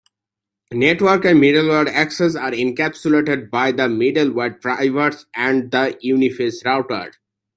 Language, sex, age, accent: English, male, 19-29, United States English